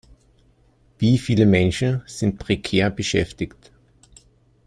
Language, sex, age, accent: German, male, 40-49, Österreichisches Deutsch